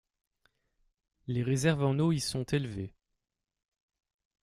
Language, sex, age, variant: French, male, 30-39, Français de métropole